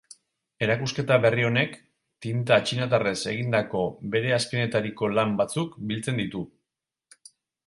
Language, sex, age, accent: Basque, male, 40-49, Mendebalekoa (Araba, Bizkaia, Gipuzkoako mendebaleko herri batzuk)